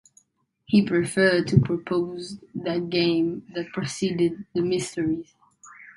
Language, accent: English, Israeli